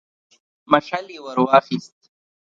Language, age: Pashto, 19-29